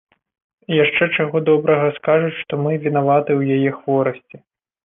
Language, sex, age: Belarusian, male, 30-39